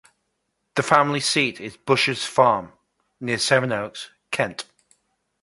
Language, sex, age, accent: English, male, 50-59, England English